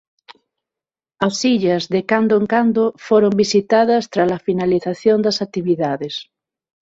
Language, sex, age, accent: Galician, female, 30-39, Normativo (estándar); Neofalante